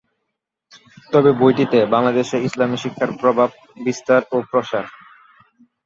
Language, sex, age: Bengali, male, 19-29